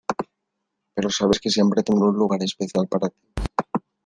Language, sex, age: Spanish, male, 19-29